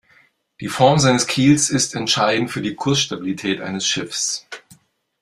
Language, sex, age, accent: German, male, 40-49, Deutschland Deutsch